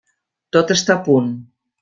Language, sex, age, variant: Catalan, female, 50-59, Central